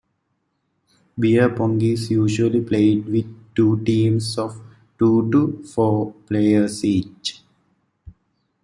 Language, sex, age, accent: English, male, 19-29, United States English